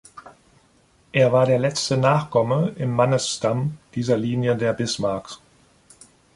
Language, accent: German, Deutschland Deutsch